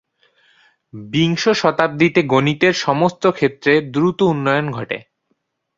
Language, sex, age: Bengali, male, 19-29